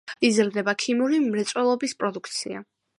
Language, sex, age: Georgian, female, under 19